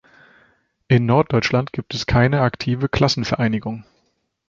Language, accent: German, Deutschland Deutsch